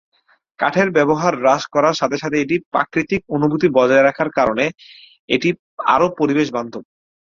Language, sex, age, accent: Bengali, male, 19-29, Native